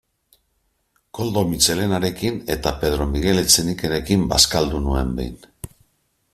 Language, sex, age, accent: Basque, male, 50-59, Mendebalekoa (Araba, Bizkaia, Gipuzkoako mendebaleko herri batzuk)